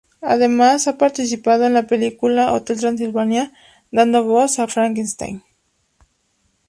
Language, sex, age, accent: Spanish, female, 19-29, México